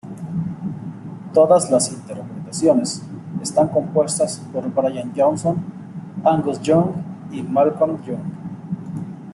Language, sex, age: Spanish, male, 40-49